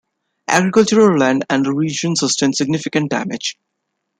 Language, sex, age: English, male, 19-29